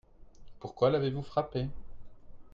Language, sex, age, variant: French, male, 30-39, Français de métropole